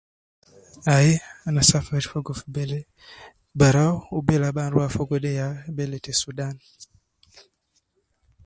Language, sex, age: Nubi, male, 19-29